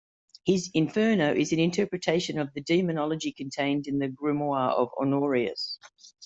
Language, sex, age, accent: English, female, 50-59, Australian English